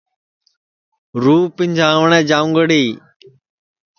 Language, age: Sansi, 19-29